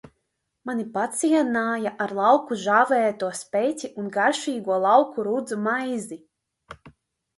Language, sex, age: Latvian, female, 19-29